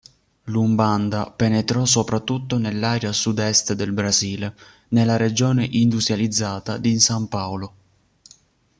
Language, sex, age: Italian, male, 19-29